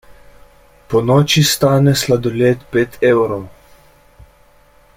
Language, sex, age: Slovenian, male, 30-39